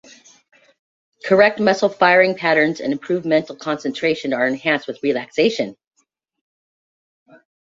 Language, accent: English, United States English